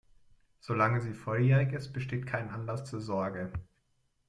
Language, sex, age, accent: German, male, 19-29, Deutschland Deutsch